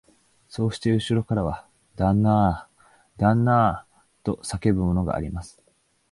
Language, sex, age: Japanese, male, 19-29